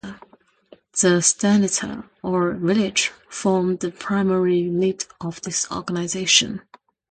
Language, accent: English, Singaporean English